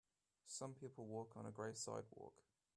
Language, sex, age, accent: English, male, 19-29, England English